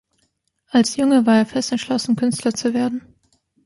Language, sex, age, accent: German, female, 19-29, Deutschland Deutsch